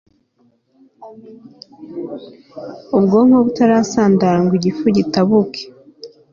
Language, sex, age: Kinyarwanda, female, 19-29